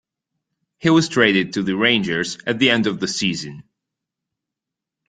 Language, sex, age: English, male, 19-29